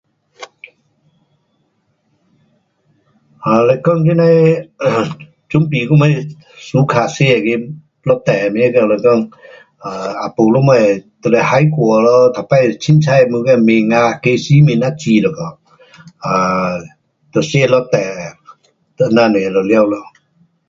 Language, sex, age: Pu-Xian Chinese, male, 60-69